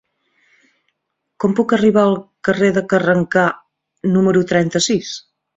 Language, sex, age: Catalan, female, 40-49